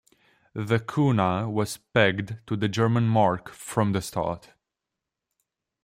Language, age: English, 19-29